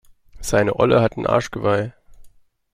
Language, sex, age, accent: German, male, 30-39, Deutschland Deutsch